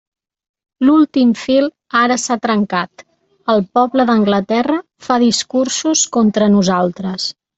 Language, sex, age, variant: Catalan, female, 40-49, Central